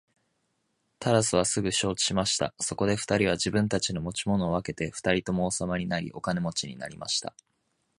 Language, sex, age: Japanese, male, 19-29